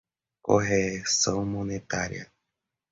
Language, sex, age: Portuguese, male, 30-39